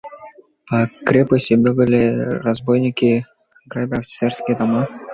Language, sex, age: Russian, male, 19-29